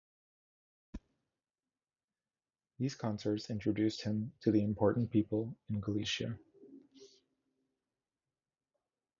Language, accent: English, United States English